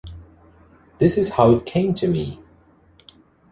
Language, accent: English, United States English